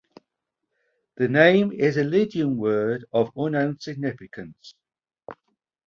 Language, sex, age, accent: English, male, 40-49, England English